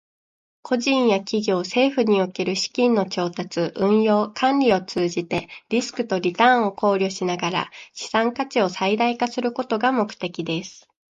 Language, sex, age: Japanese, female, 19-29